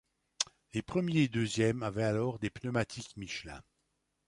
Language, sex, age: French, male, 60-69